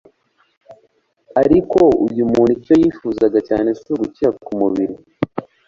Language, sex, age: Kinyarwanda, male, 19-29